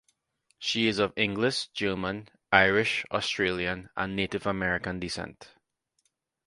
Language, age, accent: English, 30-39, West Indies and Bermuda (Bahamas, Bermuda, Jamaica, Trinidad)